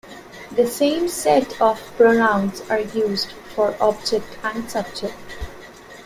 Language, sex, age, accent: English, female, 19-29, India and South Asia (India, Pakistan, Sri Lanka)